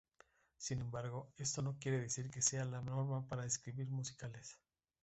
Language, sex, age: Spanish, male, 19-29